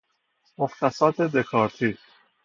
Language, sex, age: Persian, male, 30-39